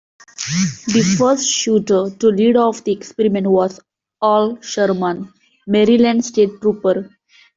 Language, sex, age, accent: English, female, 19-29, India and South Asia (India, Pakistan, Sri Lanka)